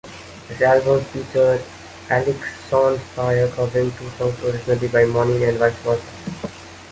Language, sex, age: English, male, under 19